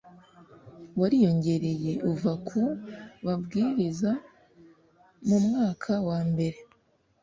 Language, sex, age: Kinyarwanda, female, 19-29